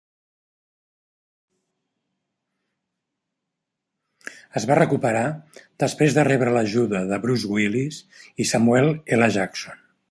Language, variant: Catalan, Central